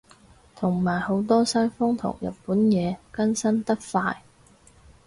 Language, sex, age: Cantonese, female, 30-39